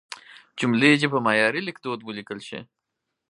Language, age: Pashto, 40-49